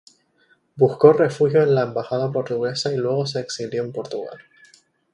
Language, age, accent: Spanish, 19-29, España: Islas Canarias